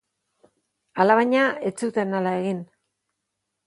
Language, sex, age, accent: Basque, female, 50-59, Mendebalekoa (Araba, Bizkaia, Gipuzkoako mendebaleko herri batzuk)